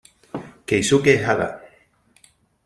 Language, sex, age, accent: Spanish, male, 30-39, España: Sur peninsular (Andalucia, Extremadura, Murcia)